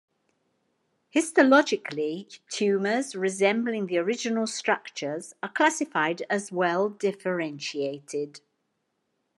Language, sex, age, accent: English, female, 60-69, England English